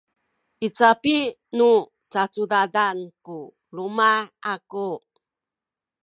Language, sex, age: Sakizaya, female, 60-69